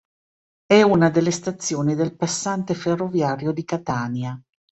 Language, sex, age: Italian, female, 50-59